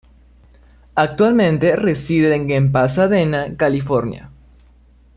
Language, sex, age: Spanish, male, under 19